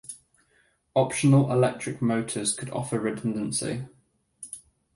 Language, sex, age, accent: English, male, 19-29, England English